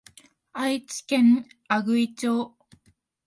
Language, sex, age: Japanese, female, 19-29